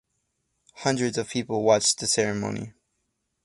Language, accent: English, United States English